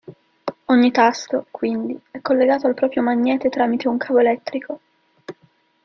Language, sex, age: Italian, female, under 19